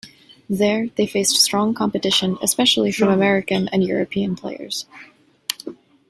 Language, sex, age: English, female, 19-29